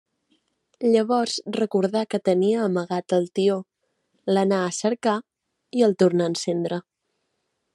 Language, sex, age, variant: Catalan, female, 19-29, Central